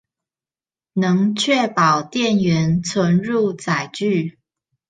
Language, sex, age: Chinese, female, 30-39